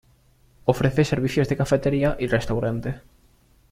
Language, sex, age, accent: Spanish, male, 19-29, España: Centro-Sur peninsular (Madrid, Toledo, Castilla-La Mancha)